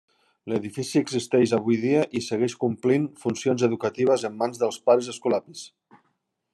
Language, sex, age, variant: Catalan, male, 40-49, Central